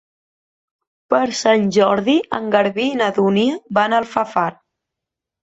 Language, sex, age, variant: Catalan, female, 19-29, Central